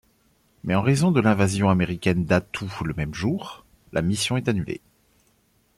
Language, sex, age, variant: French, male, 40-49, Français de métropole